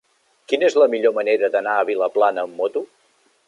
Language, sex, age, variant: Catalan, male, 40-49, Central